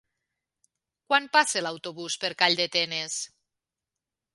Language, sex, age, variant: Catalan, female, 40-49, Nord-Occidental